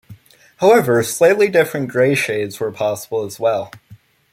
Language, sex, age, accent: English, male, under 19, United States English